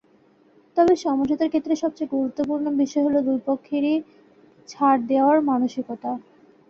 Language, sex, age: Bengali, female, 19-29